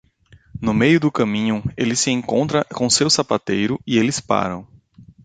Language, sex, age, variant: Portuguese, male, 30-39, Portuguese (Brasil)